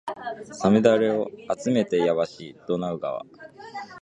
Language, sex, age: Japanese, male, 19-29